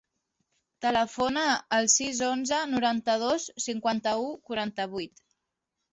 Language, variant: Catalan, Central